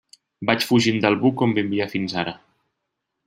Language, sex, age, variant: Catalan, male, 30-39, Central